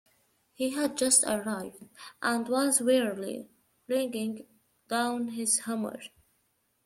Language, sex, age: English, female, 40-49